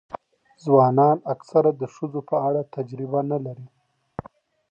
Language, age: Pashto, 30-39